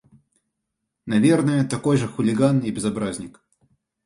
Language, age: Russian, 19-29